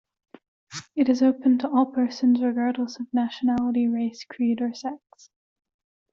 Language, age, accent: English, 19-29, United States English